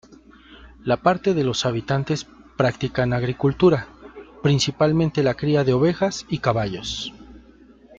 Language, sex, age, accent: Spanish, male, 30-39, México